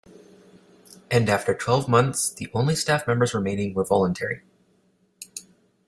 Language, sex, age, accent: English, male, 19-29, Canadian English